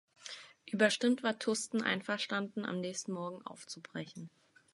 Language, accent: German, Deutschland Deutsch